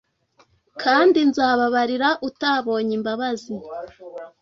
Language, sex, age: Kinyarwanda, female, 19-29